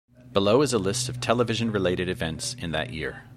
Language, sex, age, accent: English, male, 40-49, United States English